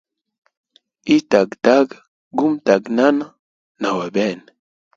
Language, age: Hemba, 19-29